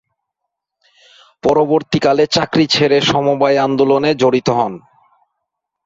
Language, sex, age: Bengali, male, 19-29